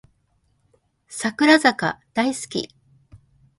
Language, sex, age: Japanese, female, 19-29